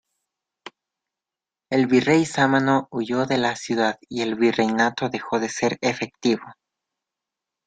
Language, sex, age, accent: Spanish, male, 19-29, Andino-Pacífico: Colombia, Perú, Ecuador, oeste de Bolivia y Venezuela andina